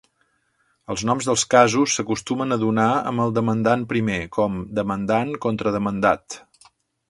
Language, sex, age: Catalan, male, 50-59